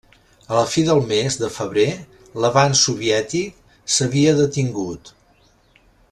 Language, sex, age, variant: Catalan, male, 60-69, Central